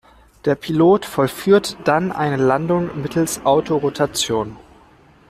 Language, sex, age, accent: German, male, 19-29, Deutschland Deutsch